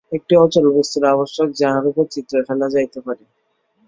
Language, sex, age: Bengali, male, 19-29